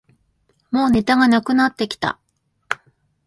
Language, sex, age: Japanese, female, 19-29